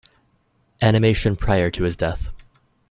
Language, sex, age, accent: English, male, 19-29, Canadian English